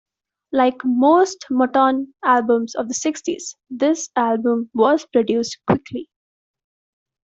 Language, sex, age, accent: English, female, 19-29, India and South Asia (India, Pakistan, Sri Lanka)